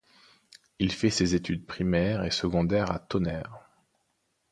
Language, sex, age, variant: French, male, 19-29, Français de métropole